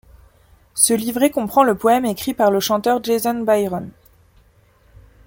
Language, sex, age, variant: French, female, 19-29, Français de métropole